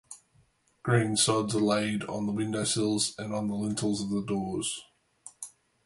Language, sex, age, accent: English, male, 40-49, Australian English